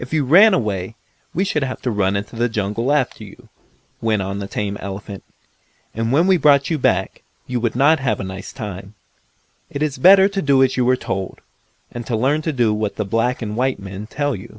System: none